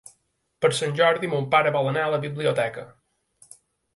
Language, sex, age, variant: Catalan, male, 30-39, Balear